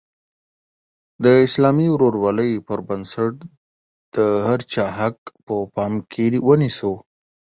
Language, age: Pashto, 30-39